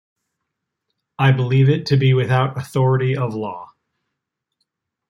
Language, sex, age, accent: English, male, 40-49, United States English